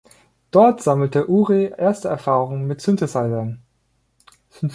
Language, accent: German, Deutschland Deutsch